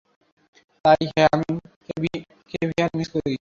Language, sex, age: Bengali, male, 19-29